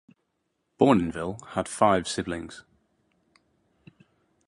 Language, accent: English, England English